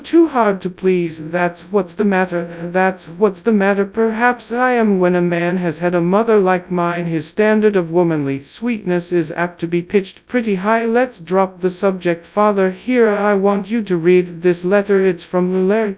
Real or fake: fake